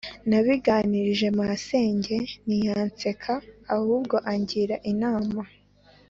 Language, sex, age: Kinyarwanda, female, 19-29